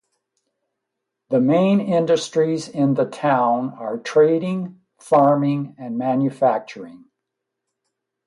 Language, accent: English, Canadian English